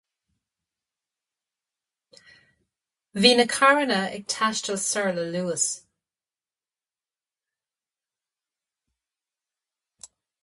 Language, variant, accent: Irish, Gaeilge na Mumhan, Cainteoir líofa, ní ó dhúchas